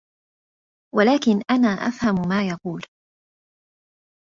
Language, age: Arabic, 30-39